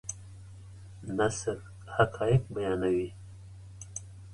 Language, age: Pashto, 60-69